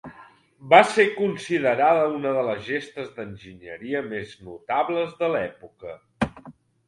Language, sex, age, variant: Catalan, male, 30-39, Central